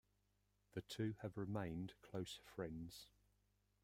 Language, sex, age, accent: English, male, 50-59, England English